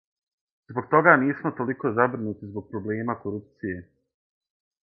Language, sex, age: Serbian, male, 30-39